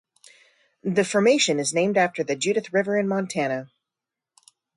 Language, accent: English, United States English